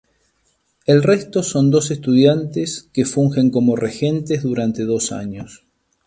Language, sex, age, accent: Spanish, male, 40-49, Rioplatense: Argentina, Uruguay, este de Bolivia, Paraguay